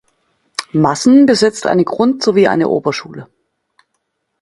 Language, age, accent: German, 40-49, Deutschland Deutsch